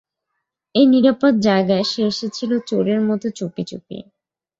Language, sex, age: Bengali, female, 19-29